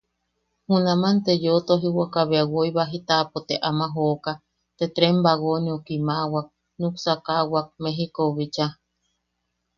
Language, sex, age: Yaqui, female, 30-39